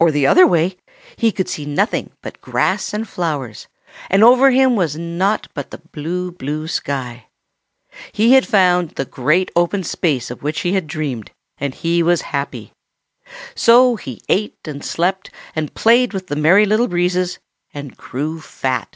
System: none